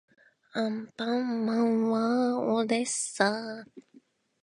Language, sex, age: Japanese, female, 19-29